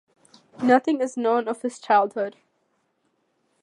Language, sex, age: English, female, under 19